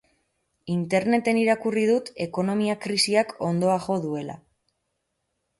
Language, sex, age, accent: Basque, female, 30-39, Erdialdekoa edo Nafarra (Gipuzkoa, Nafarroa)